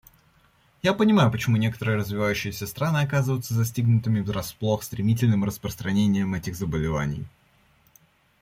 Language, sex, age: Russian, male, under 19